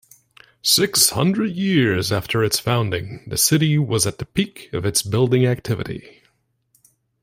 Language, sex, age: English, male, 30-39